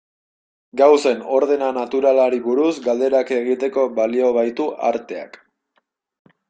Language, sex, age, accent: Basque, male, 19-29, Mendebalekoa (Araba, Bizkaia, Gipuzkoako mendebaleko herri batzuk)